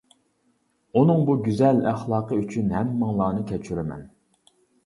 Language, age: Uyghur, 40-49